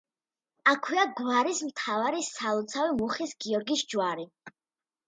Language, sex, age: Georgian, female, 50-59